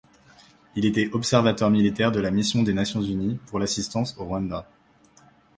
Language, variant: French, Français de métropole